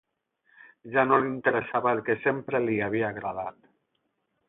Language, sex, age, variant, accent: Catalan, male, 40-49, Alacantí, Barcelona